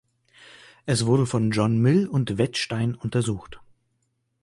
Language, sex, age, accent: German, male, 19-29, Deutschland Deutsch